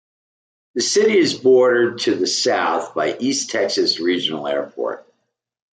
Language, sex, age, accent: English, male, 60-69, United States English